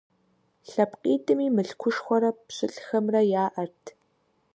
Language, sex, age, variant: Kabardian, female, 19-29, Адыгэбзэ (Къэбэрдей, Кирил, псоми зэдай)